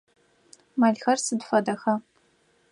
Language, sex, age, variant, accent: Adyghe, female, 19-29, Адыгабзэ (Кирил, пстэумэ зэдыряе), Бжъэдыгъу (Bjeduğ)